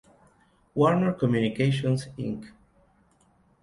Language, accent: Spanish, Rioplatense: Argentina, Uruguay, este de Bolivia, Paraguay